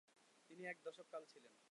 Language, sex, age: Bengali, male, 19-29